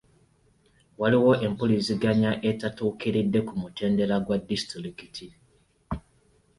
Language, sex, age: Ganda, male, 19-29